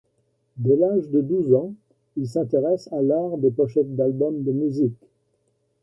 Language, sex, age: French, male, 70-79